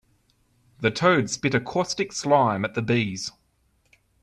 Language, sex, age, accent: English, male, 30-39, Australian English